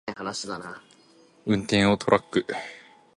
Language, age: Japanese, under 19